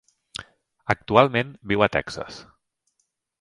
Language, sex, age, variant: Catalan, male, 40-49, Central